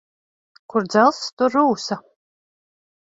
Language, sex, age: Latvian, female, 30-39